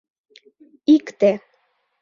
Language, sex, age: Mari, female, 19-29